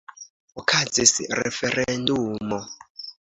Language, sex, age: Esperanto, male, 19-29